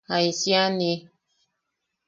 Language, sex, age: Yaqui, female, 30-39